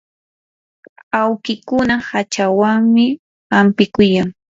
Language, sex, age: Yanahuanca Pasco Quechua, female, 19-29